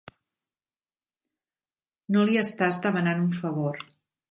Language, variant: Catalan, Central